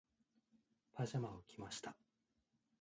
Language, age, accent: Japanese, 19-29, 標準語